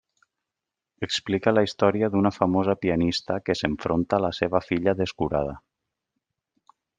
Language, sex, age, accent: Catalan, male, 30-39, valencià